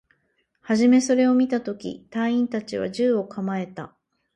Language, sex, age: Japanese, female, 40-49